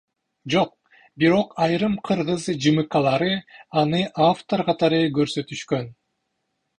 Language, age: Kyrgyz, 40-49